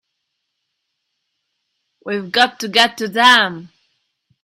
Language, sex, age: English, female, 30-39